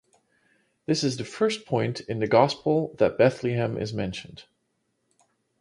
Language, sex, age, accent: English, male, 40-49, United States English